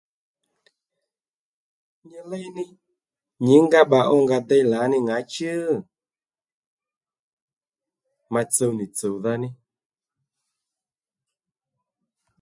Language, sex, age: Lendu, male, 30-39